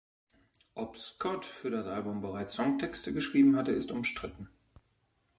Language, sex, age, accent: German, male, 30-39, Deutschland Deutsch